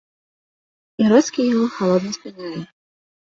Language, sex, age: Belarusian, female, 19-29